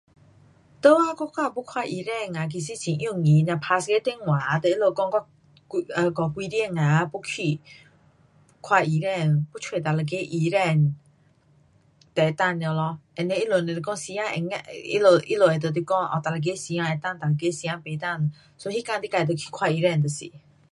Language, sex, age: Pu-Xian Chinese, female, 40-49